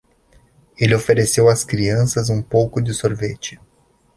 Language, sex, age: Portuguese, male, 19-29